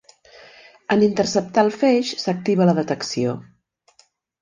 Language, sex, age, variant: Catalan, female, 40-49, Central